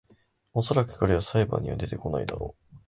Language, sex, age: Japanese, male, 19-29